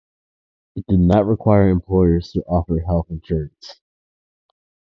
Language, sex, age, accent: English, male, under 19, United States English